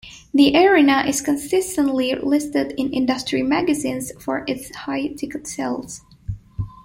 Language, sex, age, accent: English, female, 19-29, United States English